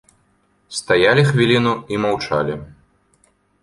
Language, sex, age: Belarusian, male, 19-29